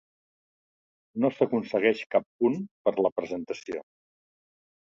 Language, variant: Catalan, Central